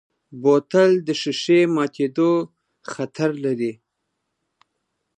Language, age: Pashto, 40-49